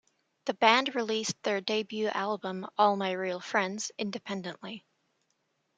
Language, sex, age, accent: English, female, 19-29, United States English